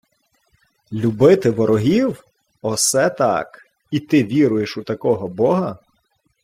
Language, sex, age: Ukrainian, male, 40-49